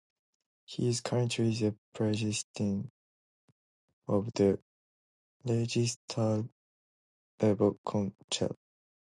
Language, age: English, 19-29